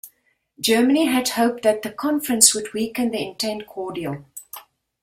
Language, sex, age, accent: English, female, 60-69, Southern African (South Africa, Zimbabwe, Namibia)